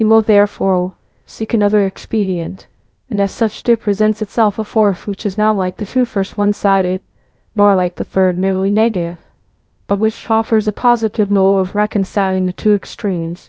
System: TTS, VITS